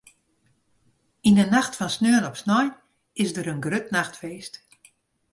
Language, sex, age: Western Frisian, female, 60-69